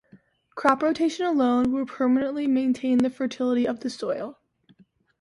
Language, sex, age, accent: English, female, 19-29, United States English